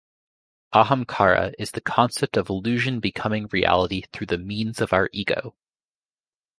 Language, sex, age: English, female, 19-29